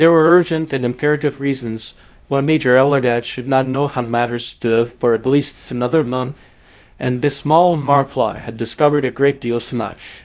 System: TTS, VITS